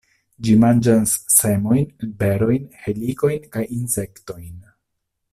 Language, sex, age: Esperanto, male, 30-39